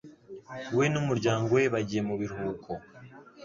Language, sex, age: Kinyarwanda, male, 19-29